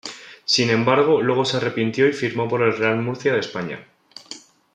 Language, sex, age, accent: Spanish, male, 19-29, España: Centro-Sur peninsular (Madrid, Toledo, Castilla-La Mancha)